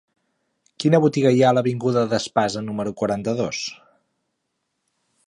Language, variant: Catalan, Central